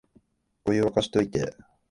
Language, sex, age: Japanese, male, 19-29